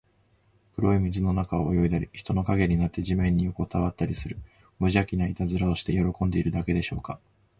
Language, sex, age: Japanese, male, 19-29